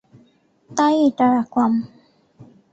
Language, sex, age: Bengali, female, 19-29